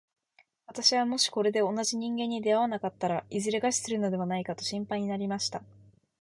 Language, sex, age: Japanese, female, 19-29